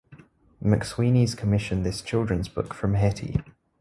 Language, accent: English, Australian English